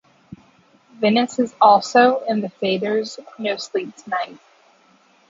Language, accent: English, United States English